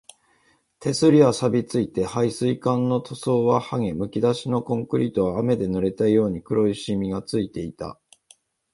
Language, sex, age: Japanese, male, 40-49